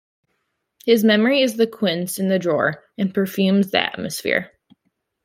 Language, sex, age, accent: English, female, under 19, United States English